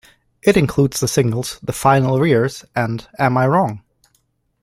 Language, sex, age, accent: English, male, 19-29, England English